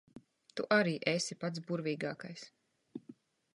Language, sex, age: Latvian, female, 30-39